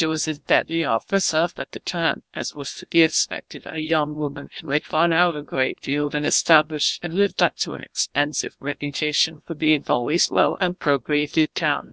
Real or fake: fake